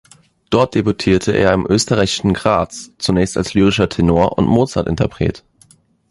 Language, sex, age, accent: German, male, 19-29, Deutschland Deutsch